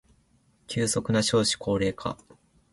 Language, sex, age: Japanese, male, under 19